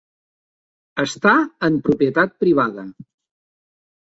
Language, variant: Catalan, Central